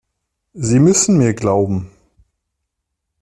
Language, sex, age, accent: German, male, 30-39, Deutschland Deutsch